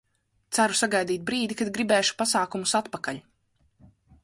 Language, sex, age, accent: Latvian, female, 19-29, Riga